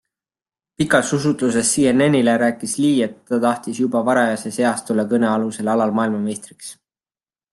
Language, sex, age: Estonian, male, 19-29